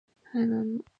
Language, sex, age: English, female, 19-29